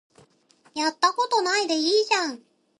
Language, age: Japanese, 19-29